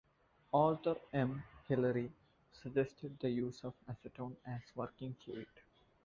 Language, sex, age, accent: English, male, 19-29, India and South Asia (India, Pakistan, Sri Lanka)